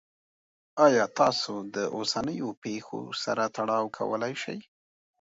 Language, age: Pashto, 40-49